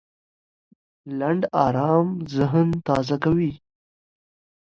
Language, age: Pashto, under 19